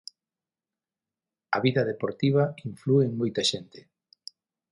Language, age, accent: Galician, 50-59, Atlántico (seseo e gheada); Normativo (estándar)